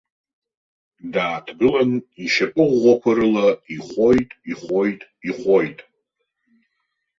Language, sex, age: Abkhazian, male, 30-39